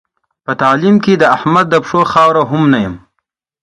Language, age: Pashto, 19-29